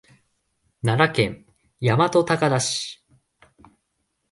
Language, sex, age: Japanese, male, 19-29